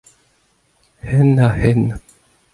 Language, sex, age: Breton, male, 19-29